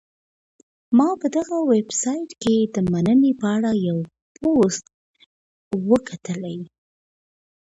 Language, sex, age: Pashto, female, 19-29